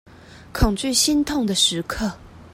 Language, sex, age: Chinese, female, 19-29